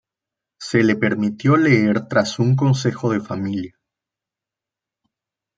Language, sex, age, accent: Spanish, male, 30-39, México